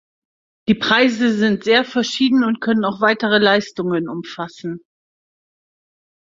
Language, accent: German, Deutschland Deutsch